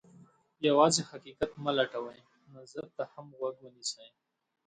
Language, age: Pashto, 19-29